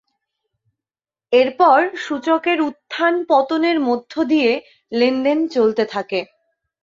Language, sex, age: Bengali, female, 19-29